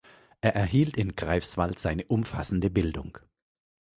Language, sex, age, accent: German, male, 40-49, Deutschland Deutsch